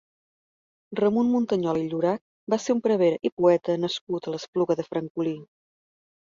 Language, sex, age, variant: Catalan, female, 40-49, Central